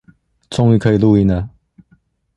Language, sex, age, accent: Chinese, male, 19-29, 出生地：彰化縣